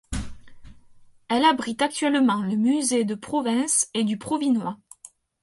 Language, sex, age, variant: French, female, 30-39, Français de métropole